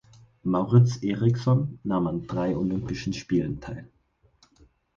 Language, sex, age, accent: German, male, 19-29, Deutschland Deutsch